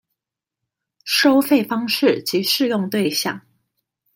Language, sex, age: Chinese, female, 30-39